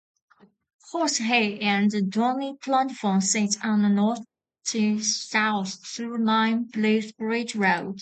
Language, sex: English, female